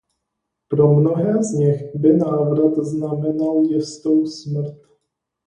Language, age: Czech, 30-39